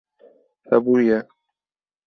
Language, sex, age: Kurdish, male, 19-29